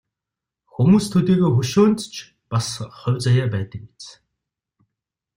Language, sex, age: Mongolian, male, 30-39